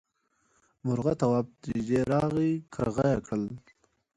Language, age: Pashto, 19-29